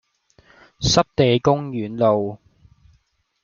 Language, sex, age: Cantonese, male, 19-29